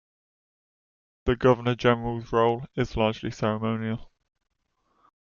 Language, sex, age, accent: English, male, 19-29, England English